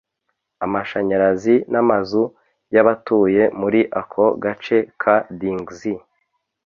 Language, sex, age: Kinyarwanda, male, 30-39